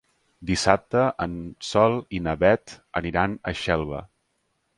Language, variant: Catalan, Central